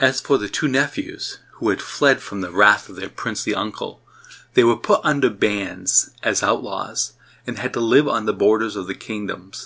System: none